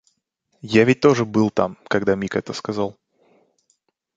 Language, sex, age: Russian, male, 19-29